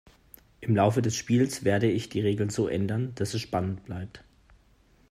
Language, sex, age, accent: German, male, 19-29, Deutschland Deutsch